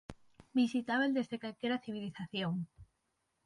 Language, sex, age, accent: Galician, female, 19-29, Atlántico (seseo e gheada)